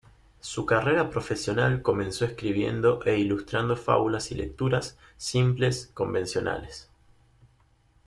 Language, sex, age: Spanish, male, 19-29